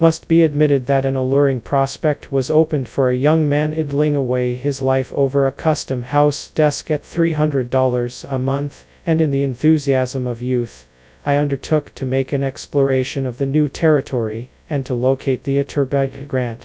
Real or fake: fake